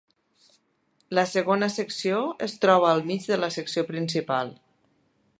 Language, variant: Catalan, Nord-Occidental